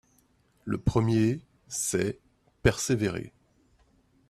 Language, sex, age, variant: French, male, 30-39, Français de métropole